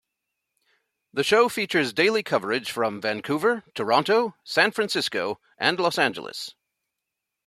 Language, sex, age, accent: English, male, 50-59, United States English